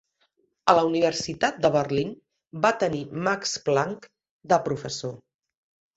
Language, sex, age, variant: Catalan, female, 50-59, Central